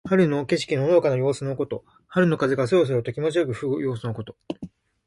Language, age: Japanese, under 19